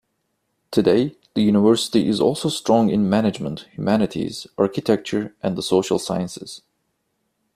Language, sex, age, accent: English, male, 19-29, United States English